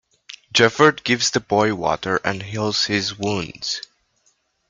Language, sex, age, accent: English, male, 19-29, United States English